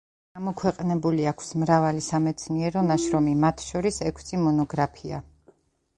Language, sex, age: Georgian, female, 30-39